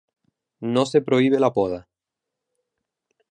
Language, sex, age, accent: Spanish, male, 19-29, España: Islas Canarias